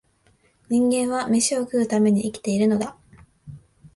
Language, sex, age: Japanese, female, 19-29